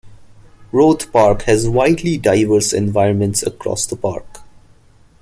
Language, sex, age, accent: English, male, 19-29, India and South Asia (India, Pakistan, Sri Lanka)